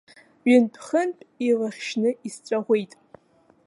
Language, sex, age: Abkhazian, female, under 19